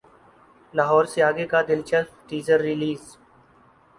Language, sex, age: Urdu, male, 19-29